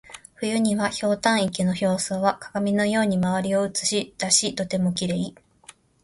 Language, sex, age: Japanese, female, 30-39